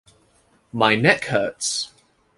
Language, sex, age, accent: English, male, 19-29, England English